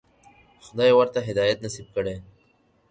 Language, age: Pashto, 19-29